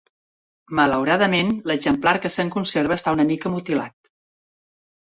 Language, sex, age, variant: Catalan, female, 70-79, Central